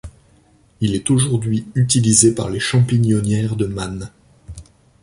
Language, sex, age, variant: French, male, 30-39, Français de métropole